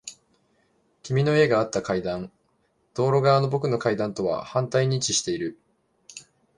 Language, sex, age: Japanese, male, 19-29